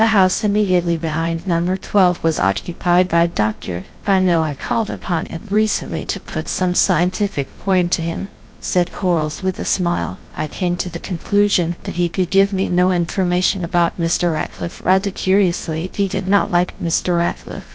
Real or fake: fake